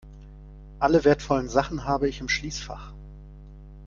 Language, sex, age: German, male, 30-39